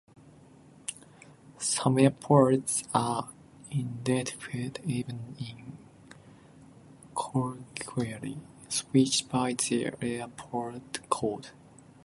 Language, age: English, 19-29